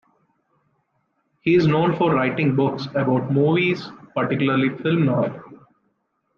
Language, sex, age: English, male, 19-29